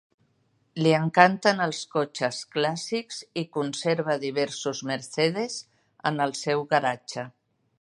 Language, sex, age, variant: Catalan, female, 60-69, Central